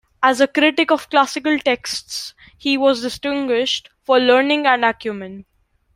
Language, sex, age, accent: English, male, under 19, India and South Asia (India, Pakistan, Sri Lanka)